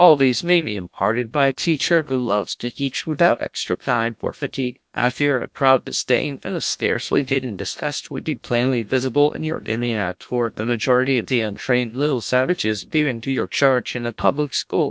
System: TTS, GlowTTS